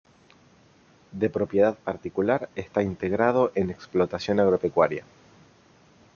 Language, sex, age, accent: Spanish, male, 30-39, Rioplatense: Argentina, Uruguay, este de Bolivia, Paraguay